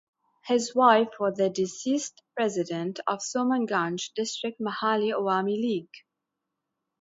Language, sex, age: English, female, 30-39